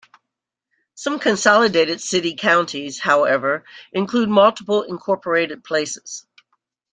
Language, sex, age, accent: English, female, 60-69, United States English